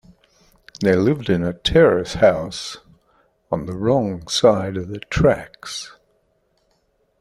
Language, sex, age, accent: English, male, 60-69, Australian English